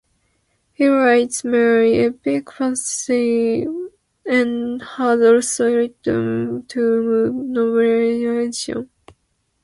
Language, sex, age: English, female, 19-29